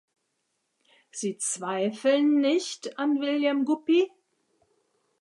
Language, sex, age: German, female, 60-69